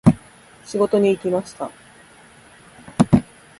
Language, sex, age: Japanese, female, 19-29